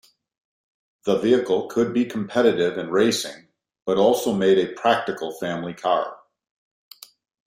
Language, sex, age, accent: English, male, 50-59, United States English